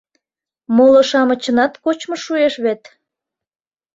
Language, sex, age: Mari, female, 40-49